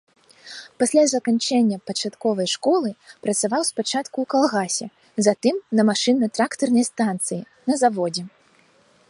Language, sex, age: Belarusian, female, 19-29